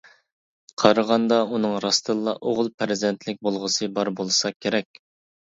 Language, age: Uyghur, 19-29